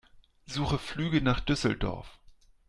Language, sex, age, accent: German, male, 40-49, Deutschland Deutsch